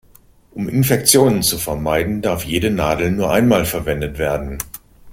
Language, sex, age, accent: German, male, 50-59, Deutschland Deutsch